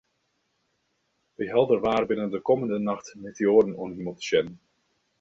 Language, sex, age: Western Frisian, male, 30-39